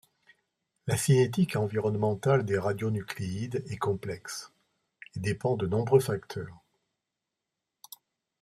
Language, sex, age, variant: French, male, 60-69, Français de métropole